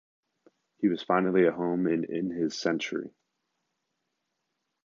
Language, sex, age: English, male, under 19